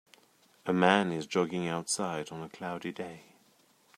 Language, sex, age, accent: English, male, 30-39, England English